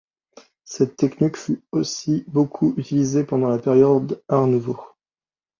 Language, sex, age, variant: French, male, 30-39, Français de métropole